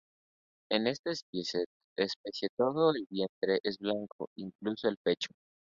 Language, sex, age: Spanish, male, 19-29